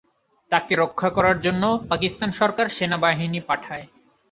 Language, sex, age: Bengali, male, 19-29